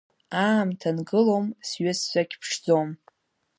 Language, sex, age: Abkhazian, female, under 19